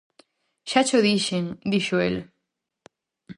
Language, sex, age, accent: Galician, female, 19-29, Normativo (estándar)